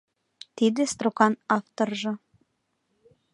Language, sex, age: Mari, female, 19-29